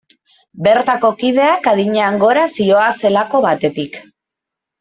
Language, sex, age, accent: Basque, female, 30-39, Mendebalekoa (Araba, Bizkaia, Gipuzkoako mendebaleko herri batzuk)